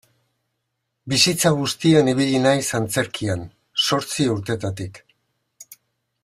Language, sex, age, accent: Basque, male, 60-69, Mendebalekoa (Araba, Bizkaia, Gipuzkoako mendebaleko herri batzuk)